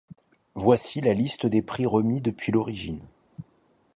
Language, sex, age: French, male, 40-49